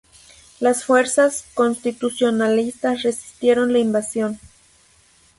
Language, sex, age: Spanish, female, under 19